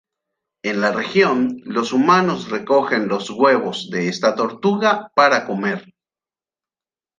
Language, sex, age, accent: Spanish, male, 40-49, Rioplatense: Argentina, Uruguay, este de Bolivia, Paraguay